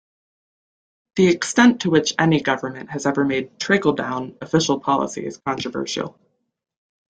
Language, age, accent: English, 19-29, United States English